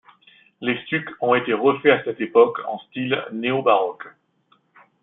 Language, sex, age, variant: French, male, 40-49, Français de métropole